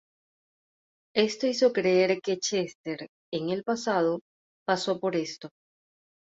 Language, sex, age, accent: Spanish, female, 30-39, Caribe: Cuba, Venezuela, Puerto Rico, República Dominicana, Panamá, Colombia caribeña, México caribeño, Costa del golfo de México